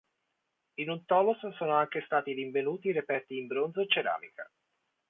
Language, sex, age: Italian, male, 40-49